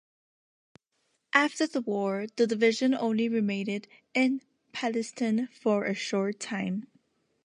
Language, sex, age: English, female, under 19